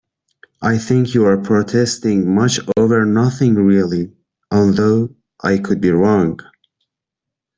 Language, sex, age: English, male, 30-39